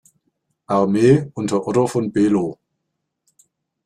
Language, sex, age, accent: German, male, 40-49, Deutschland Deutsch